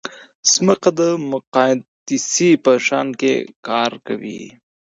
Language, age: Pashto, 19-29